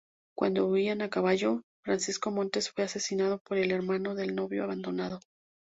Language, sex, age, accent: Spanish, female, 30-39, México